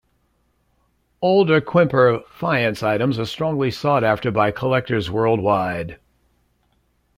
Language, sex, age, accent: English, male, 60-69, United States English